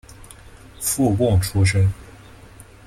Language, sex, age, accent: Chinese, male, 19-29, 出生地：河南省